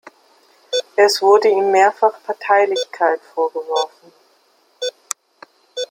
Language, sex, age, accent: German, female, 50-59, Deutschland Deutsch